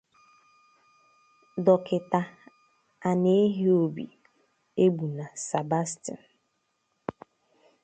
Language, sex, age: Igbo, female, 30-39